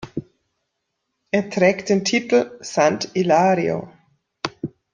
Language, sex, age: German, female, 30-39